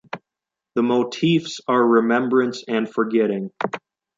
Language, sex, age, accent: English, male, under 19, United States English